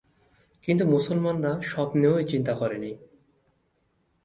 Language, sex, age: Bengali, male, 19-29